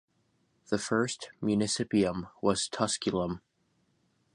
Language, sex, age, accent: English, male, under 19, United States English